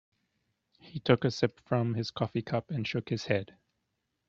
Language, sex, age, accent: English, male, 30-39, New Zealand English